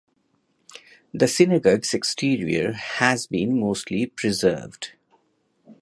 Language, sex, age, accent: English, male, 30-39, India and South Asia (India, Pakistan, Sri Lanka)